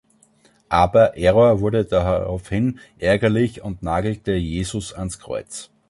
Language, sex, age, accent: German, male, 30-39, Österreichisches Deutsch